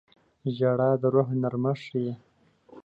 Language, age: Pashto, 19-29